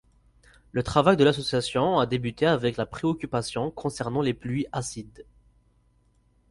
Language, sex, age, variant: French, male, 19-29, Français du nord de l'Afrique